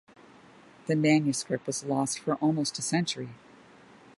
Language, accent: English, United States English